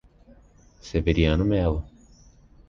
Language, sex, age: Portuguese, male, 19-29